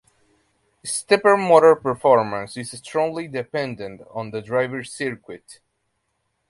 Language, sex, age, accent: English, male, 30-39, United States English